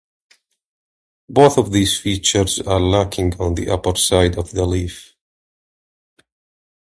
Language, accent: English, Southern African (South Africa, Zimbabwe, Namibia)